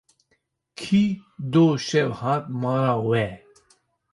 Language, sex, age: Kurdish, male, 30-39